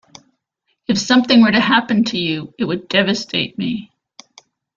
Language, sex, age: English, female, 50-59